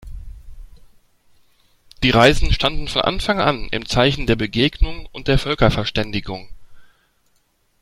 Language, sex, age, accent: German, male, 30-39, Deutschland Deutsch